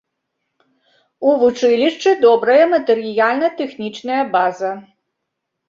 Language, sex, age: Belarusian, female, 60-69